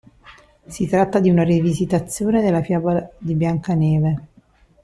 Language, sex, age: Italian, female, 50-59